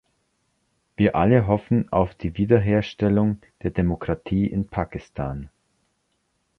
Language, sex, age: German, male, 40-49